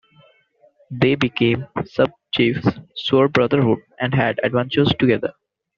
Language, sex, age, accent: English, male, under 19, United States English